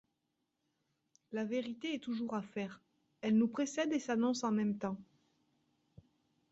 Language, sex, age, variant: French, female, 40-49, Français de métropole